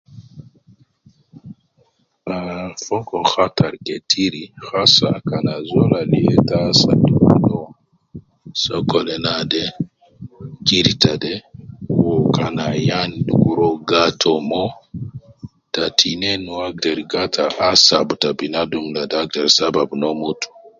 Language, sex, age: Nubi, male, 30-39